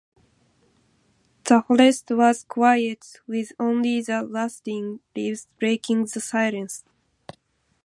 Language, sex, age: Japanese, female, 19-29